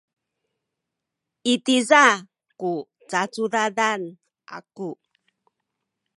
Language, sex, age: Sakizaya, female, 60-69